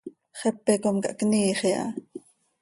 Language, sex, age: Seri, female, 40-49